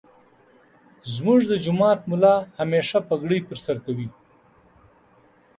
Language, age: Pashto, 50-59